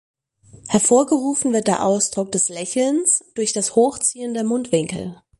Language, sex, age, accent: German, female, 30-39, Deutschland Deutsch